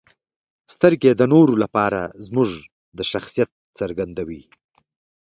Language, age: Pashto, 50-59